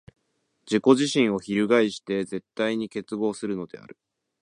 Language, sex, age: Japanese, male, 19-29